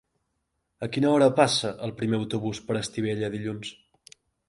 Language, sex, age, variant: Catalan, male, 19-29, Central